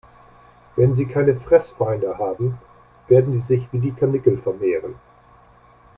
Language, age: German, 60-69